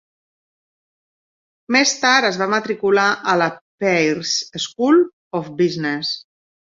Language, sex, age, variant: Catalan, female, 40-49, Central